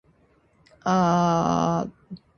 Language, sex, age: Japanese, female, 19-29